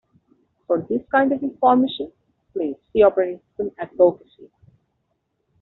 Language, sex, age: English, male, 19-29